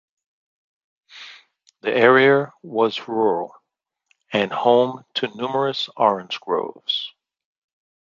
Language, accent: English, United States English